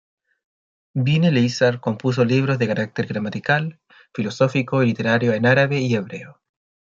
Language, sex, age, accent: Spanish, male, 19-29, Chileno: Chile, Cuyo